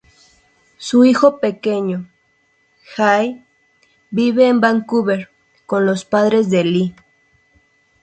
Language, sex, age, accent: Spanish, female, 19-29, México